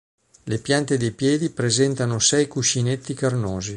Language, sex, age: Italian, male, 50-59